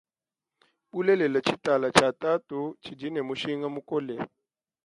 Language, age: Luba-Lulua, 19-29